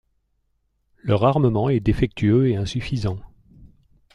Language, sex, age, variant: French, male, 60-69, Français de métropole